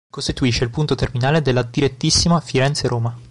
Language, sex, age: Italian, male, 19-29